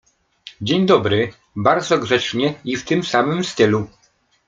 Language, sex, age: Polish, male, 40-49